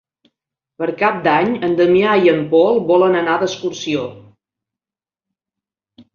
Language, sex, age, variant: Catalan, female, 40-49, Septentrional